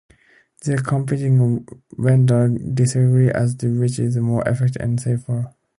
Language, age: English, 19-29